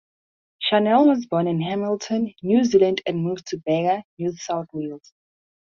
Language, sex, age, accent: English, female, under 19, Southern African (South Africa, Zimbabwe, Namibia)